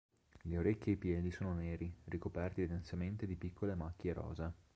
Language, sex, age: Italian, male, 19-29